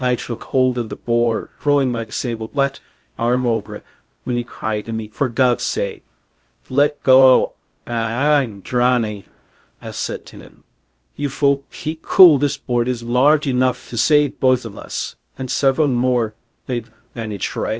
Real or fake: fake